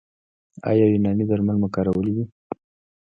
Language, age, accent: Pashto, 19-29, معیاري پښتو